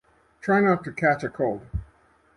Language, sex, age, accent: English, male, 70-79, United States English